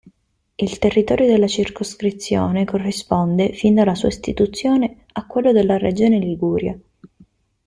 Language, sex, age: Italian, female, 19-29